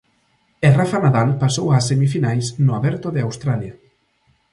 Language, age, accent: Galician, under 19, Normativo (estándar)